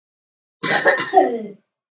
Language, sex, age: Georgian, male, under 19